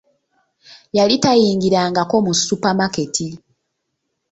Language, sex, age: Ganda, female, 19-29